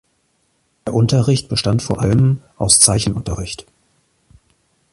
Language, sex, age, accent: German, male, 40-49, Deutschland Deutsch